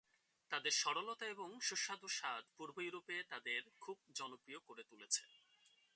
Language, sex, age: Bengali, male, 19-29